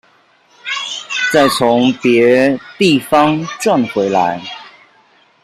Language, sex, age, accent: Chinese, male, 40-49, 出生地：臺北市